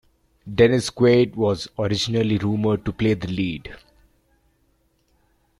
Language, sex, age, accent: English, male, 19-29, India and South Asia (India, Pakistan, Sri Lanka)